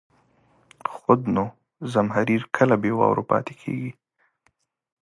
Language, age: Pashto, 19-29